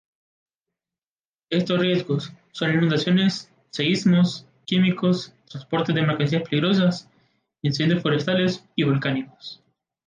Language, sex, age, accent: Spanish, male, 19-29, América central